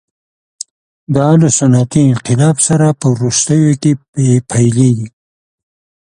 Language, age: Pashto, 70-79